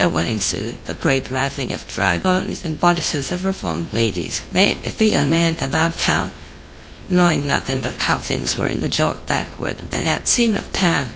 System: TTS, GlowTTS